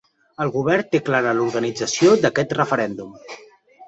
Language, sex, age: Catalan, male, 30-39